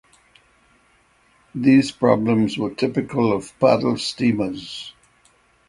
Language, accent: English, United States English